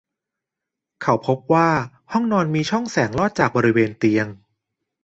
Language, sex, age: Thai, male, 30-39